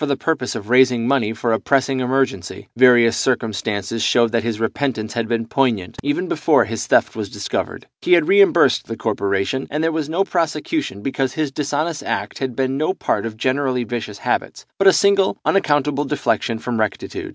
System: none